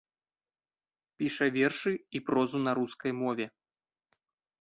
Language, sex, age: Belarusian, male, 19-29